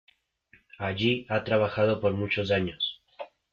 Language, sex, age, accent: Spanish, male, under 19, Andino-Pacífico: Colombia, Perú, Ecuador, oeste de Bolivia y Venezuela andina